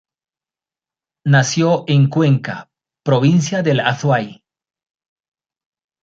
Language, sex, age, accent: Spanish, male, 50-59, Andino-Pacífico: Colombia, Perú, Ecuador, oeste de Bolivia y Venezuela andina